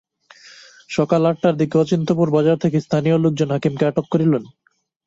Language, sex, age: Bengali, male, 19-29